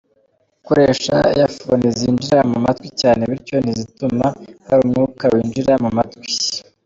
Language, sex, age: Kinyarwanda, male, 30-39